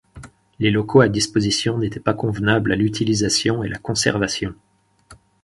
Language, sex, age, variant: French, male, 30-39, Français de métropole